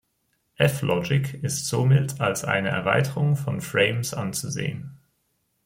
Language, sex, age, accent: German, male, 19-29, Deutschland Deutsch